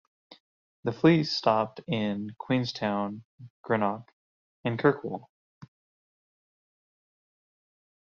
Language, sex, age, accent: English, male, 30-39, United States English